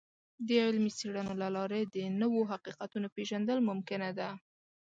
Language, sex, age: Pashto, female, 19-29